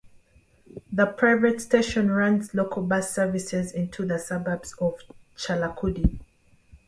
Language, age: English, 19-29